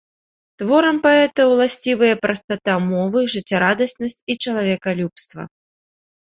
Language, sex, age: Belarusian, female, 30-39